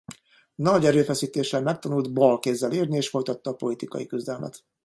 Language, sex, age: Hungarian, male, 50-59